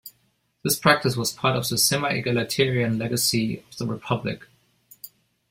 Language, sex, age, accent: English, male, 40-49, United States English